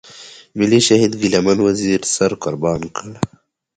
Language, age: Pashto, 19-29